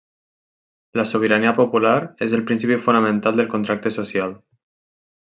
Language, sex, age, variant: Catalan, male, 19-29, Nord-Occidental